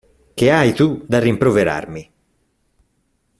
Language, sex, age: Italian, male, 40-49